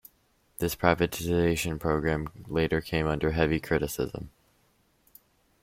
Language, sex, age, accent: English, male, under 19, United States English